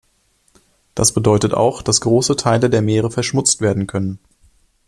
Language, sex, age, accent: German, male, 19-29, Deutschland Deutsch